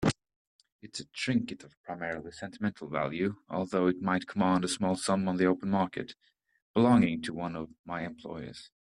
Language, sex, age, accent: English, male, 30-39, England English